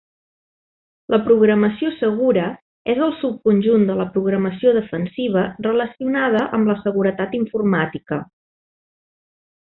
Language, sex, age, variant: Catalan, female, 40-49, Central